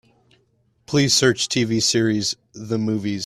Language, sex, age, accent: English, male, under 19, United States English